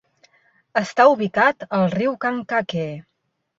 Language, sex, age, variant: Catalan, female, 19-29, Central